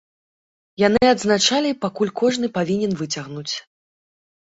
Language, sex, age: Belarusian, female, 19-29